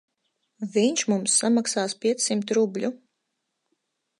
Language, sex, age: Latvian, female, 30-39